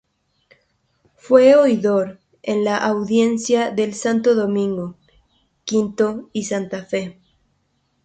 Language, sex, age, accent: Spanish, female, 19-29, México